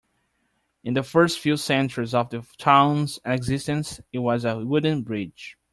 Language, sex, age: English, male, 19-29